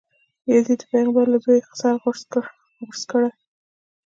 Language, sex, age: Pashto, female, 19-29